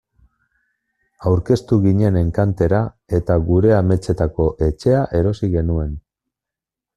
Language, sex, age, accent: Basque, male, 40-49, Mendebalekoa (Araba, Bizkaia, Gipuzkoako mendebaleko herri batzuk)